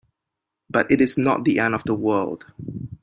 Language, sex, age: English, male, 30-39